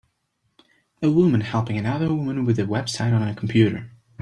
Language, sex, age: English, male, 19-29